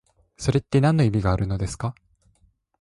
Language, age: Japanese, 19-29